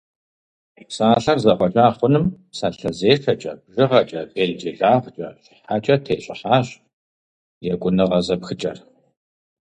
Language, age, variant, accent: Kabardian, 40-49, Адыгэбзэ (Къэбэрдей, Кирил, псоми зэдай), Джылэхъстэней (Gilahsteney)